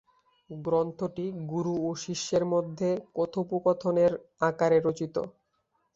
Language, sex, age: Bengali, male, under 19